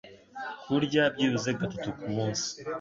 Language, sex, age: Kinyarwanda, male, 19-29